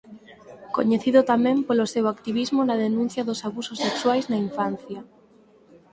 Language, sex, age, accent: Galician, female, 19-29, Normativo (estándar)